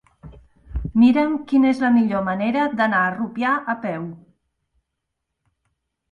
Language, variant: Catalan, Central